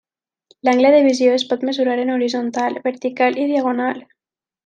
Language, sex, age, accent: Catalan, female, 19-29, valencià